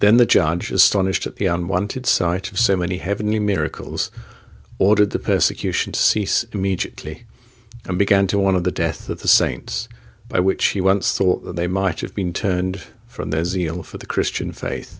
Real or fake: real